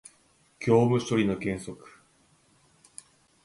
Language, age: Japanese, 30-39